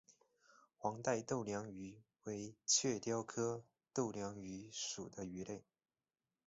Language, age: Chinese, 19-29